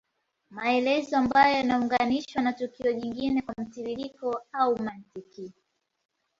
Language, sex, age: Swahili, female, 19-29